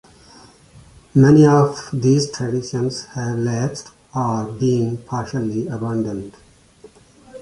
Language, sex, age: English, male, 40-49